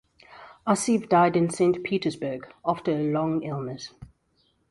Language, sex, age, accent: English, female, 30-39, Southern African (South Africa, Zimbabwe, Namibia)